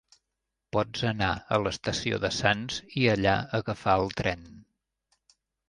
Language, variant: Catalan, Central